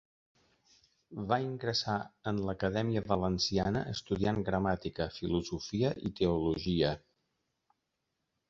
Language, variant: Catalan, Central